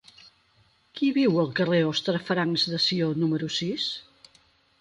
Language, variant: Catalan, Central